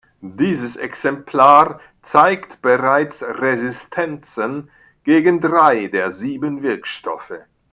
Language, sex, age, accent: German, male, 60-69, Deutschland Deutsch